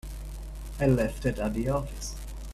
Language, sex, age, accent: English, male, 30-39, United States English